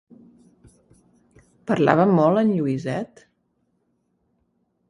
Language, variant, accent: Catalan, Central, central